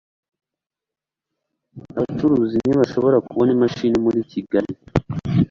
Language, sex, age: Kinyarwanda, male, 19-29